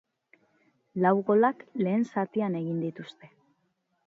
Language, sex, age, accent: Basque, female, 40-49, Mendebalekoa (Araba, Bizkaia, Gipuzkoako mendebaleko herri batzuk)